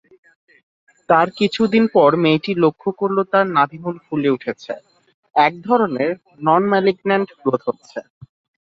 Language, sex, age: Bengali, male, 19-29